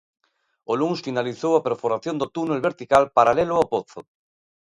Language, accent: Galician, Oriental (común en zona oriental)